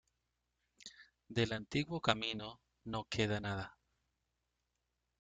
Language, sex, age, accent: Spanish, male, 19-29, Caribe: Cuba, Venezuela, Puerto Rico, República Dominicana, Panamá, Colombia caribeña, México caribeño, Costa del golfo de México